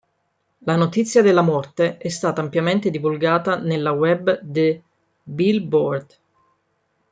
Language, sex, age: Italian, female, 30-39